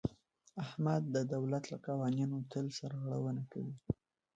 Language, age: Pashto, 19-29